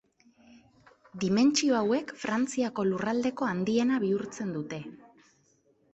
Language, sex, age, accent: Basque, female, 19-29, Mendebalekoa (Araba, Bizkaia, Gipuzkoako mendebaleko herri batzuk)